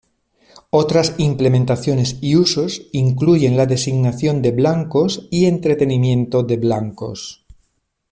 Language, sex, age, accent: Spanish, male, 40-49, España: Norte peninsular (Asturias, Castilla y León, Cantabria, País Vasco, Navarra, Aragón, La Rioja, Guadalajara, Cuenca)